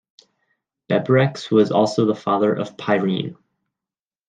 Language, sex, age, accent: English, male, 19-29, United States English